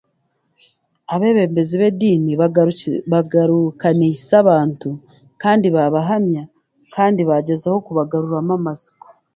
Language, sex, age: Chiga, female, 40-49